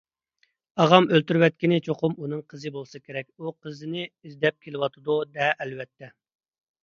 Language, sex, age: Uyghur, male, 30-39